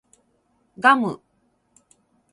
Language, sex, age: Japanese, female, 60-69